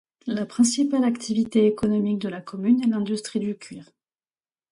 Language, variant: French, Français de métropole